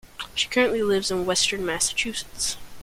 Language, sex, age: English, male, 19-29